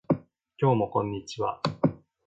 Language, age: Japanese, 19-29